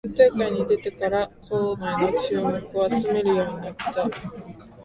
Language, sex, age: Japanese, female, 19-29